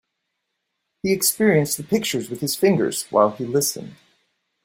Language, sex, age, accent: English, male, 40-49, United States English